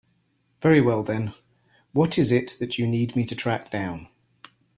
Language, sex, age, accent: English, male, 40-49, England English